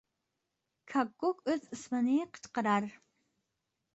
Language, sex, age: Uyghur, female, 19-29